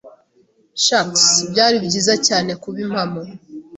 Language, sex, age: Kinyarwanda, female, 19-29